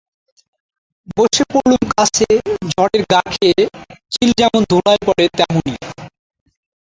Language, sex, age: Bengali, male, 19-29